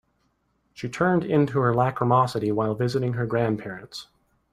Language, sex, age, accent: English, male, 30-39, United States English